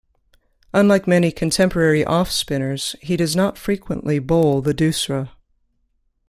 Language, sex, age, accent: English, female, 30-39, United States English